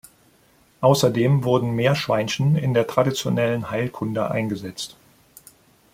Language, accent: German, Deutschland Deutsch